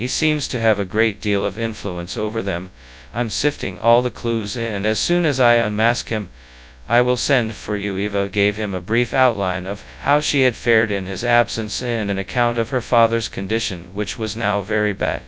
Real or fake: fake